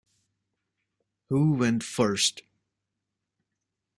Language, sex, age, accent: English, male, 19-29, United States English